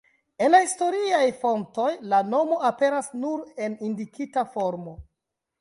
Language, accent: Esperanto, Internacia